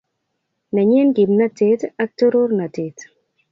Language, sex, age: Kalenjin, female, 19-29